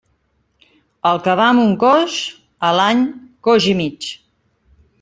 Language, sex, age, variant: Catalan, female, 50-59, Central